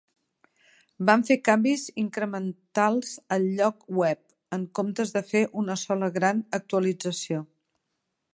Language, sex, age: Catalan, female, 50-59